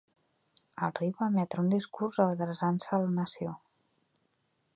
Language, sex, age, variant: Catalan, female, 30-39, Central